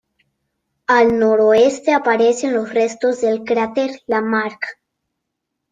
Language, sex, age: Spanish, female, under 19